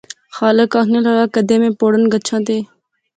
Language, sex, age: Pahari-Potwari, female, 19-29